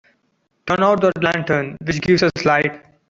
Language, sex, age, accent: English, male, 19-29, India and South Asia (India, Pakistan, Sri Lanka)